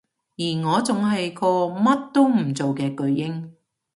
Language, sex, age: Cantonese, female, 40-49